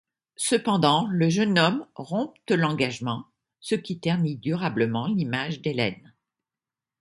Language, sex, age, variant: French, female, 70-79, Français de métropole